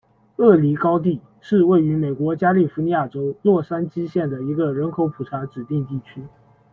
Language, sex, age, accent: Chinese, male, 19-29, 出生地：浙江省